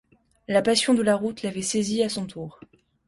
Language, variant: French, Français de métropole